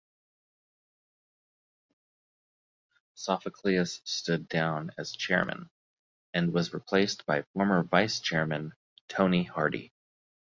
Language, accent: English, United States English